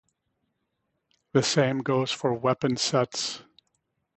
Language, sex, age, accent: English, male, 60-69, United States English